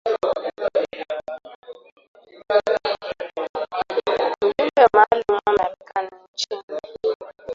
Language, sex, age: Swahili, female, 19-29